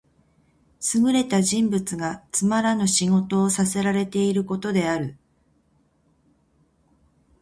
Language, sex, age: Japanese, female, 50-59